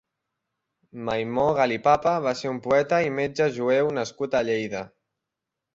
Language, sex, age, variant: Catalan, male, 60-69, Central